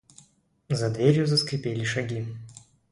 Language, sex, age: Russian, male, 19-29